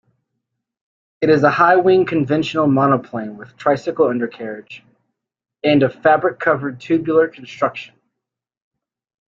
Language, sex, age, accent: English, male, 30-39, United States English